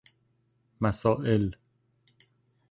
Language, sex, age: Persian, male, 30-39